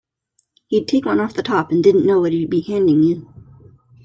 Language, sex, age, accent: English, female, 30-39, United States English